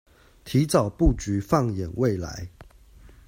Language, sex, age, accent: Chinese, male, 30-39, 出生地：桃園市